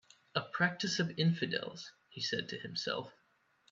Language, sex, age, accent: English, male, 19-29, United States English